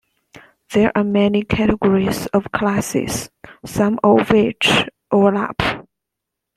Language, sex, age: English, female, 19-29